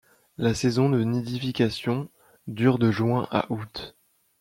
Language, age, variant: French, 19-29, Français de métropole